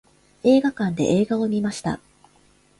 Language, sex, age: Japanese, female, 19-29